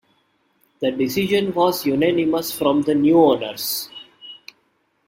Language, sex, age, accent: English, male, 19-29, India and South Asia (India, Pakistan, Sri Lanka)